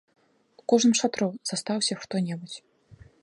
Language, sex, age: Belarusian, female, 30-39